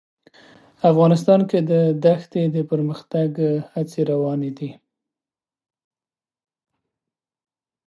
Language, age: Pashto, 19-29